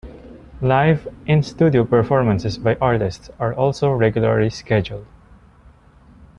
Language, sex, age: English, male, 19-29